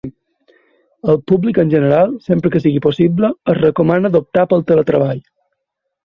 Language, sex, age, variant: Catalan, male, 19-29, Balear